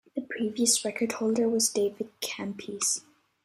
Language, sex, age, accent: English, male, 30-39, United States English